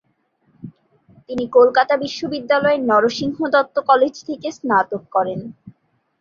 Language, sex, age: Bengali, female, 19-29